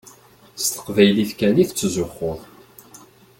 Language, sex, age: Kabyle, male, 30-39